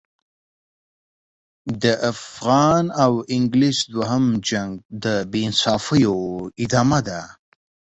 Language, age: Pashto, 30-39